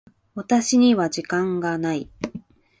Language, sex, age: Japanese, female, 19-29